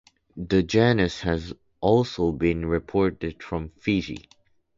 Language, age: English, 19-29